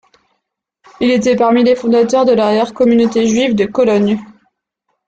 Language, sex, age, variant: French, female, under 19, Français de métropole